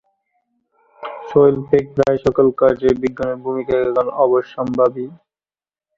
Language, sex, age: Bengali, male, 19-29